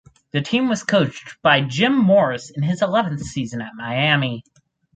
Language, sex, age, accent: English, male, under 19, United States English